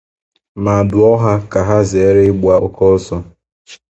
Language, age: Igbo, 19-29